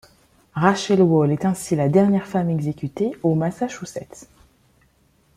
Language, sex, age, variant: French, female, 19-29, Français de métropole